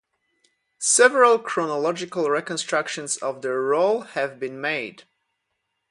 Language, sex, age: English, male, 30-39